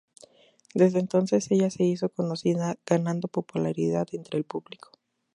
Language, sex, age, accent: Spanish, female, 19-29, México